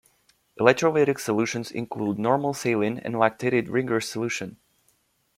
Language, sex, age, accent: English, male, 19-29, United States English